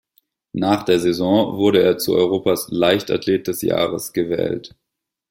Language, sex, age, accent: German, male, 19-29, Deutschland Deutsch